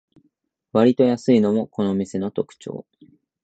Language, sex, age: Japanese, male, 19-29